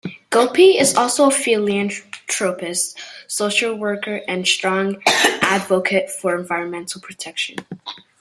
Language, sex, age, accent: English, male, under 19, United States English